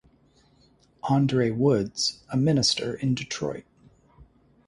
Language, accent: English, United States English